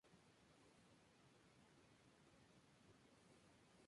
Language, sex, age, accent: Spanish, male, 19-29, México